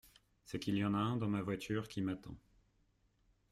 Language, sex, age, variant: French, male, 30-39, Français de métropole